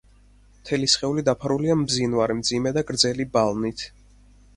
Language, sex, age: Georgian, male, 19-29